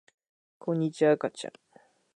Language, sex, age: Japanese, male, 19-29